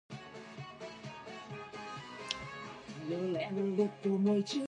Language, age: English, under 19